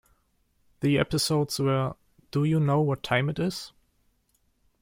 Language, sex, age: English, male, 19-29